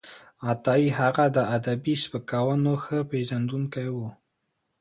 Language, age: Pashto, 19-29